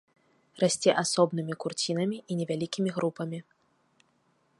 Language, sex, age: Belarusian, female, 19-29